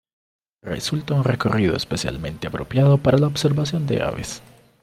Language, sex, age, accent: Spanish, male, 19-29, Andino-Pacífico: Colombia, Perú, Ecuador, oeste de Bolivia y Venezuela andina